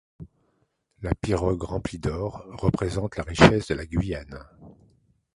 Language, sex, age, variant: French, male, 50-59, Français de métropole